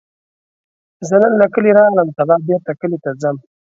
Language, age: Pashto, 19-29